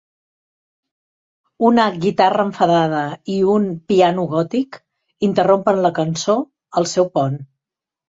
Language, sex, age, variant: Catalan, female, 50-59, Central